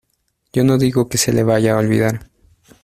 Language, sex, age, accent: Spanish, male, 19-29, Andino-Pacífico: Colombia, Perú, Ecuador, oeste de Bolivia y Venezuela andina